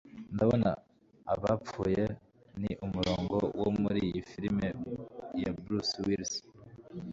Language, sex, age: Kinyarwanda, male, 19-29